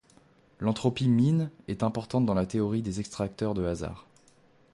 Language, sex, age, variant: French, male, 19-29, Français de métropole